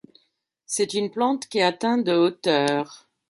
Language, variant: French, Français de métropole